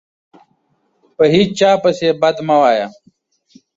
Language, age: Pashto, 30-39